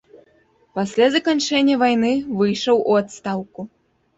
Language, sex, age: Belarusian, female, under 19